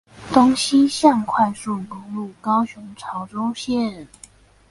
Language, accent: Chinese, 出生地：新北市